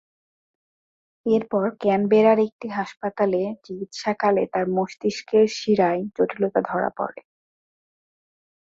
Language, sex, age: Bengali, female, 19-29